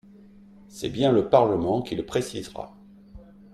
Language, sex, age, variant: French, male, 40-49, Français de métropole